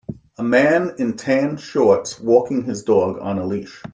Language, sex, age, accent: English, male, 50-59, United States English